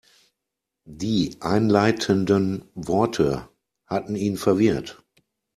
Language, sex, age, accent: German, male, 40-49, Deutschland Deutsch